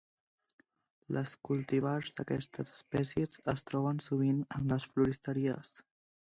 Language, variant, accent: Catalan, Central, central